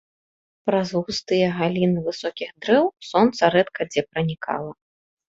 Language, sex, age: Belarusian, female, 30-39